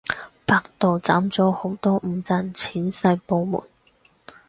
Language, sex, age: Cantonese, female, 30-39